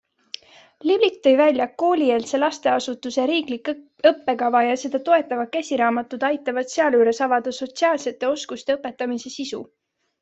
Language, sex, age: Estonian, female, 19-29